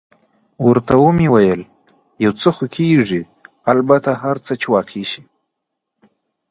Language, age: Pashto, 19-29